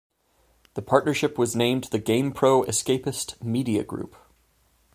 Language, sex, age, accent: English, male, 30-39, United States English